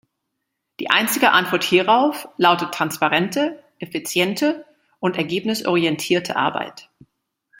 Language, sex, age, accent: German, female, 40-49, Deutschland Deutsch